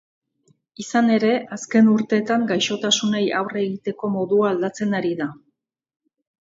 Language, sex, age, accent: Basque, female, 50-59, Erdialdekoa edo Nafarra (Gipuzkoa, Nafarroa)